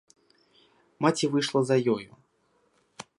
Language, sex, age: Belarusian, male, 19-29